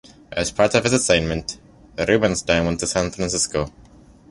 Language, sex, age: English, male, 19-29